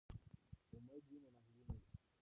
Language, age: Pashto, under 19